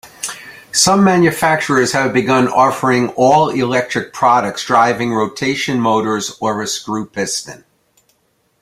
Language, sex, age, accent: English, male, 60-69, United States English